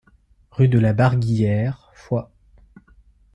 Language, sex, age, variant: French, male, 19-29, Français de métropole